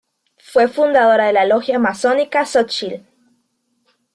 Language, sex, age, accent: Spanish, female, 19-29, América central